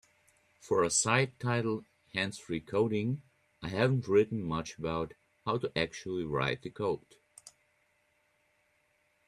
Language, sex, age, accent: English, male, 19-29, United States English